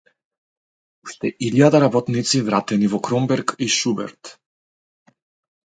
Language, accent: Macedonian, литературен